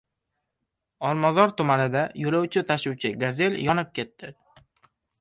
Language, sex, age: Uzbek, male, under 19